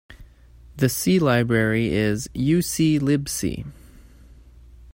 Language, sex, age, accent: English, male, 19-29, United States English